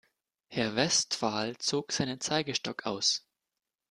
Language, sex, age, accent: German, male, 19-29, Deutschland Deutsch